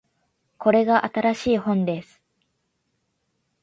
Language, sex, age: Japanese, female, 19-29